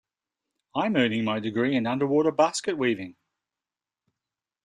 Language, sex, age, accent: English, male, 50-59, Australian English